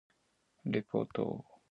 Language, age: Seri, 19-29